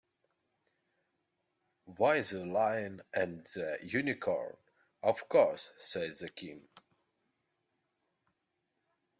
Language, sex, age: English, male, 19-29